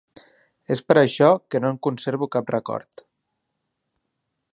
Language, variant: Catalan, Central